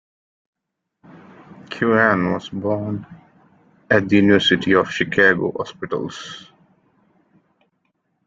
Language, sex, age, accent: English, male, 30-39, India and South Asia (India, Pakistan, Sri Lanka)